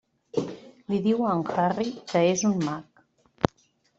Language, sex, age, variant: Catalan, female, 40-49, Central